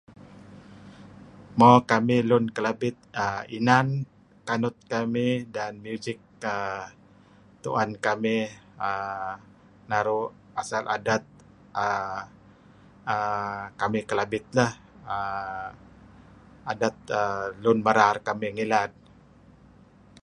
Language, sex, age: Kelabit, male, 60-69